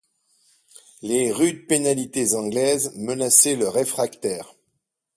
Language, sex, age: French, male, 60-69